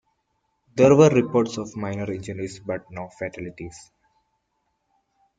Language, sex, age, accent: English, male, 19-29, India and South Asia (India, Pakistan, Sri Lanka)